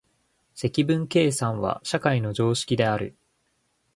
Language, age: Japanese, 19-29